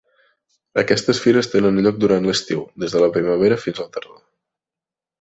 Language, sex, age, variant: Catalan, male, 19-29, Central